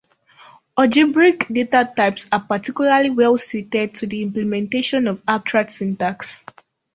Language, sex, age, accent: English, female, under 19, Southern African (South Africa, Zimbabwe, Namibia)